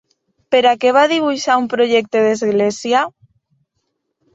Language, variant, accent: Catalan, Septentrional, septentrional